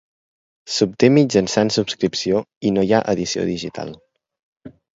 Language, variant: Catalan, Central